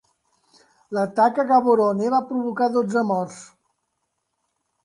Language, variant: Catalan, Central